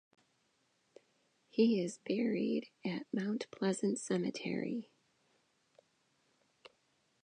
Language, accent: English, United States English